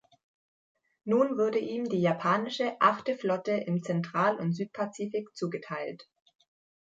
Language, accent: German, Deutschland Deutsch